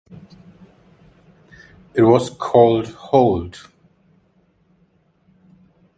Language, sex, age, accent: English, male, 40-49, German